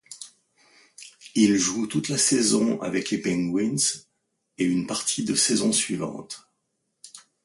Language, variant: French, Français de métropole